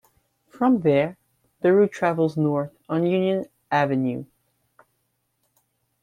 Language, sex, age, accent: English, male, 19-29, England English